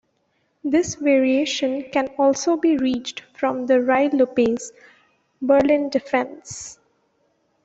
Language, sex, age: English, female, 19-29